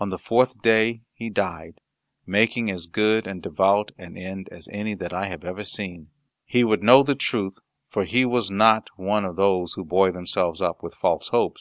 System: none